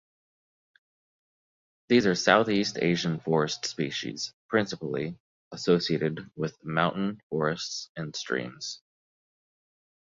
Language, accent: English, United States English